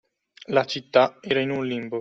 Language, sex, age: Italian, male, 19-29